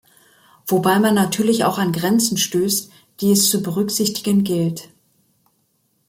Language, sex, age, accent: German, female, 60-69, Deutschland Deutsch